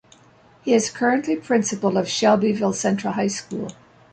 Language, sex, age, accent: English, female, 60-69, Canadian English